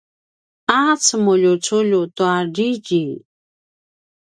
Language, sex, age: Paiwan, female, 50-59